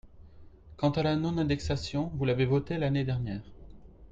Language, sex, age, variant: French, male, 30-39, Français de métropole